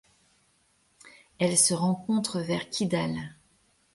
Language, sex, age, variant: French, female, 30-39, Français de métropole